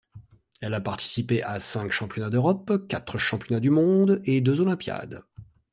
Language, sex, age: French, male, 40-49